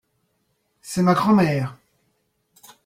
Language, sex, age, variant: French, male, 40-49, Français de métropole